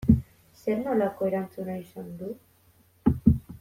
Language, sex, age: Basque, female, 19-29